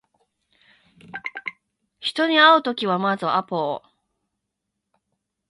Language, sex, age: Japanese, female, 40-49